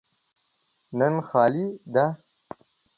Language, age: Pashto, 19-29